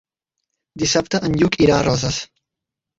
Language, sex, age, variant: Catalan, male, 19-29, Central